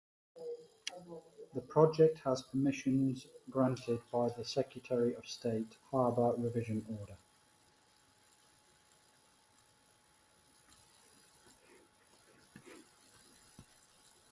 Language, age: English, 30-39